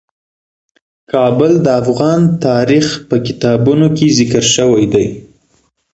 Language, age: Pashto, 19-29